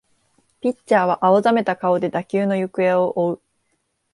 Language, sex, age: Japanese, female, 19-29